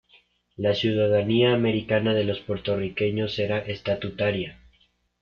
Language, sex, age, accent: Spanish, male, under 19, Andino-Pacífico: Colombia, Perú, Ecuador, oeste de Bolivia y Venezuela andina